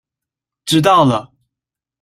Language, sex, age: Chinese, male, 19-29